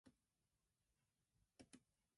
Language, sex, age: English, female, under 19